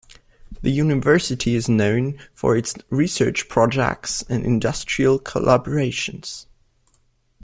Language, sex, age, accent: English, male, 19-29, Australian English